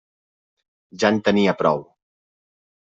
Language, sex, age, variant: Catalan, male, 30-39, Central